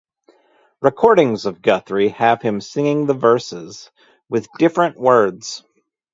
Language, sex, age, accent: English, male, 30-39, United States English